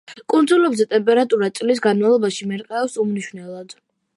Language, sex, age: Georgian, female, under 19